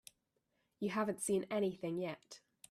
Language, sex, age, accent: English, female, 19-29, England English